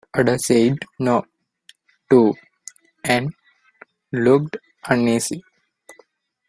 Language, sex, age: English, male, 19-29